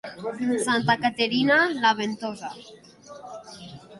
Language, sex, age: Catalan, female, 50-59